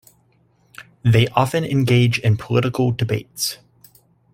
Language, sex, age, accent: English, male, 30-39, United States English